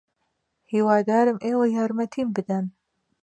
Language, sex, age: Central Kurdish, female, 30-39